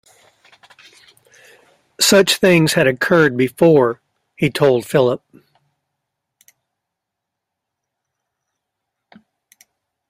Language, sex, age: English, male, 50-59